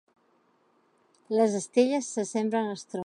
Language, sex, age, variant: Catalan, female, 40-49, Central